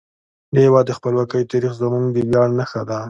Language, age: Pashto, 30-39